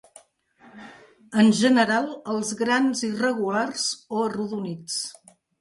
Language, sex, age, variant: Catalan, female, 60-69, Central